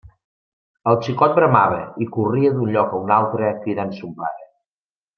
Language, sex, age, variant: Catalan, male, 30-39, Central